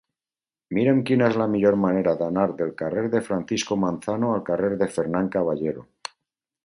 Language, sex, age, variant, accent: Catalan, male, 50-59, Valencià meridional, valencià